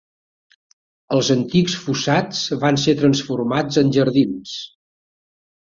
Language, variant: Catalan, Central